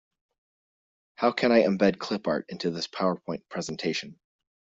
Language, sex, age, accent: English, male, 30-39, United States English